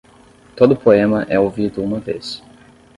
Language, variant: Portuguese, Portuguese (Brasil)